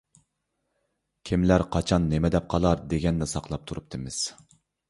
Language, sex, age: Uyghur, male, 30-39